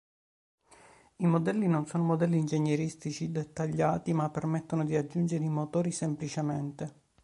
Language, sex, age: Italian, male, 30-39